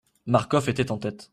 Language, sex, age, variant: French, male, 19-29, Français de métropole